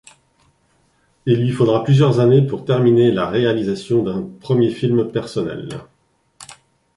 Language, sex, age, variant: French, male, 40-49, Français de métropole